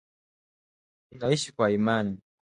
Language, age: Swahili, 19-29